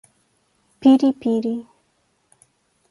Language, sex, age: Portuguese, female, 19-29